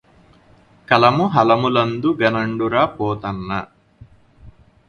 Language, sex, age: Telugu, male, 19-29